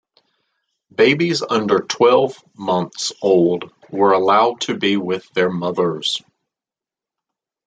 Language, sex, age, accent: English, male, 50-59, United States English